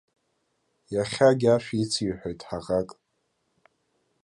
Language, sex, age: Abkhazian, male, 30-39